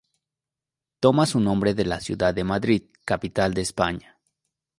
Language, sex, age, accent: Spanish, male, 19-29, México